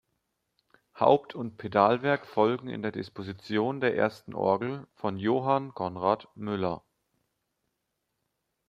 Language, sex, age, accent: German, male, 19-29, Deutschland Deutsch